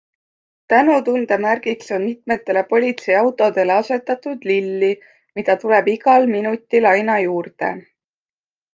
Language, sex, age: Estonian, female, 19-29